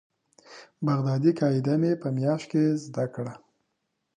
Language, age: Pashto, 19-29